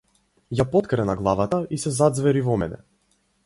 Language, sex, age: Macedonian, male, 19-29